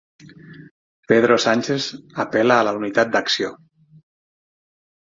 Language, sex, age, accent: Catalan, male, 40-49, central; nord-occidental